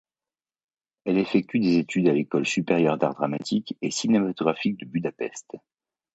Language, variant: French, Français de métropole